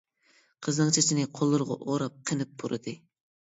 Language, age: Uyghur, 19-29